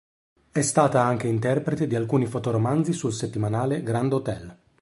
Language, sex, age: Italian, male, 40-49